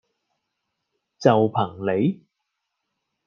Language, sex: Cantonese, male